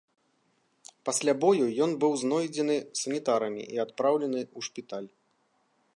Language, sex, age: Belarusian, male, 40-49